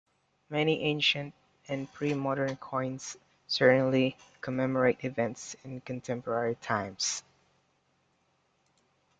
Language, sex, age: English, male, 19-29